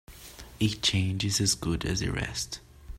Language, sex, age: English, male, 19-29